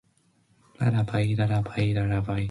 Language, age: Wakhi, under 19